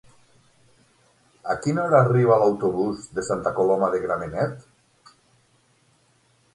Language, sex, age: Catalan, male, 50-59